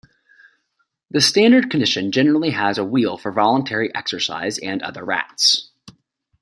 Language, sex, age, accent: English, male, 19-29, United States English